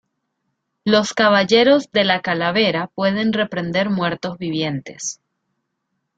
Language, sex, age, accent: Spanish, female, 19-29, Caribe: Cuba, Venezuela, Puerto Rico, República Dominicana, Panamá, Colombia caribeña, México caribeño, Costa del golfo de México